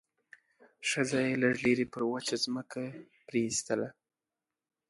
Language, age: Pashto, under 19